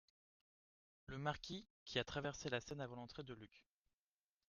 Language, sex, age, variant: French, male, 19-29, Français de métropole